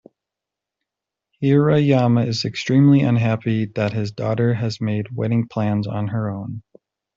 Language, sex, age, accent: English, male, 30-39, United States English